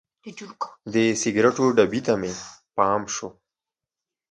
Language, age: Pashto, 19-29